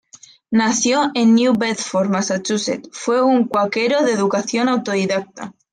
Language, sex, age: Spanish, female, 19-29